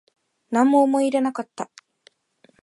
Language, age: Japanese, 19-29